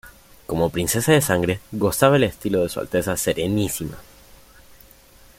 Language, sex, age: Spanish, male, under 19